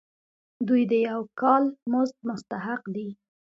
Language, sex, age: Pashto, female, 19-29